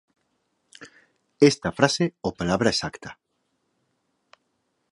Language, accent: Spanish, España: Norte peninsular (Asturias, Castilla y León, Cantabria, País Vasco, Navarra, Aragón, La Rioja, Guadalajara, Cuenca)